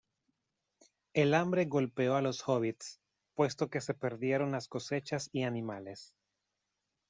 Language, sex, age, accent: Spanish, male, 30-39, América central